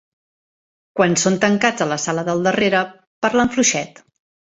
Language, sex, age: Catalan, female, 40-49